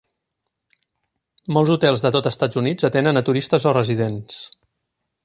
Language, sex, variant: Catalan, male, Central